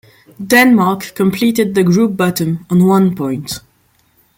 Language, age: English, 19-29